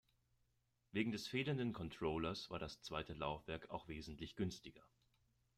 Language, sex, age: German, male, 30-39